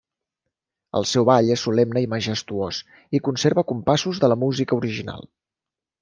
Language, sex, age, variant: Catalan, male, 30-39, Central